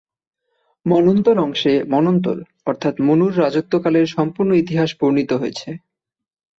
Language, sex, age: Bengali, male, 19-29